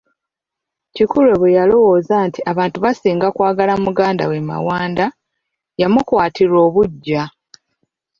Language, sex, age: Ganda, female, 30-39